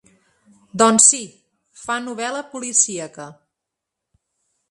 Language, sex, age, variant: Catalan, female, 40-49, Central